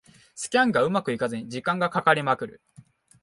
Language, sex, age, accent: Japanese, male, 19-29, 標準語